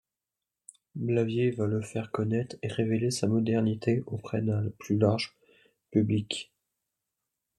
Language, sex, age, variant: French, male, 19-29, Français de métropole